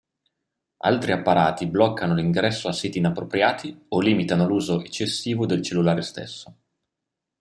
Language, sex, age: Italian, male, 30-39